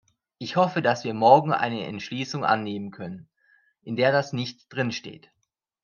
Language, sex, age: German, male, 19-29